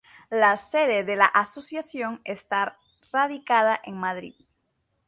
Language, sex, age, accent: Spanish, female, 19-29, América central; Caribe: Cuba, Venezuela, Puerto Rico, República Dominicana, Panamá, Colombia caribeña, México caribeño, Costa del golfo de México